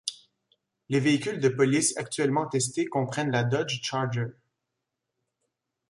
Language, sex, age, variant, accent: French, male, 19-29, Français d'Amérique du Nord, Français du Canada